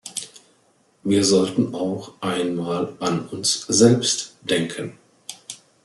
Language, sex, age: German, male, 40-49